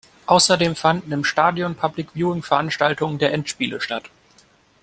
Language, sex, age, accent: German, male, 19-29, Deutschland Deutsch